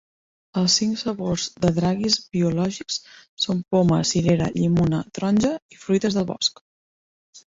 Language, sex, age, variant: Catalan, female, 30-39, Central